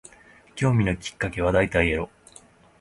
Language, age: Japanese, 30-39